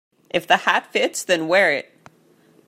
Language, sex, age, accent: English, female, 19-29, Canadian English